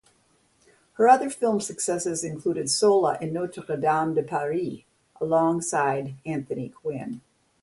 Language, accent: English, United States English